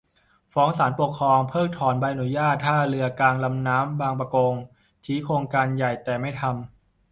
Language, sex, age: Thai, male, 19-29